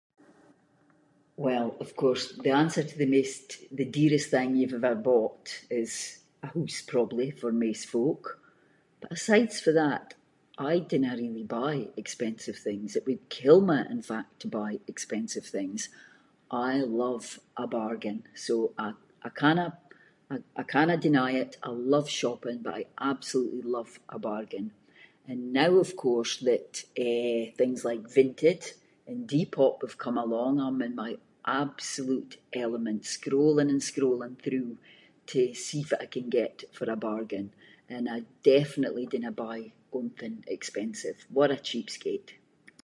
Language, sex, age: Scots, female, 50-59